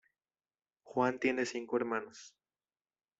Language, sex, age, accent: Spanish, male, 19-29, México